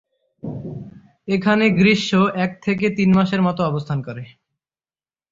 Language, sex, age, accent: Bengali, male, under 19, চলিত